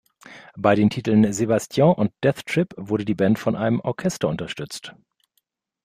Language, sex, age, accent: German, male, 40-49, Deutschland Deutsch